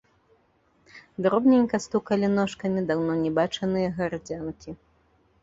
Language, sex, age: Belarusian, female, 40-49